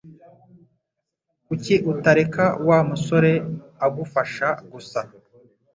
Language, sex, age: Kinyarwanda, male, 19-29